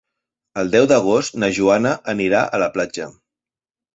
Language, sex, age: Catalan, male, 40-49